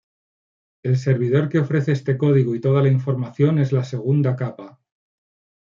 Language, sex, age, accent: Spanish, male, 40-49, España: Norte peninsular (Asturias, Castilla y León, Cantabria, País Vasco, Navarra, Aragón, La Rioja, Guadalajara, Cuenca)